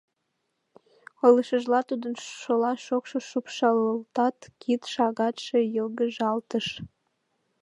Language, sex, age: Mari, female, under 19